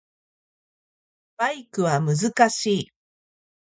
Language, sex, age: Japanese, female, 40-49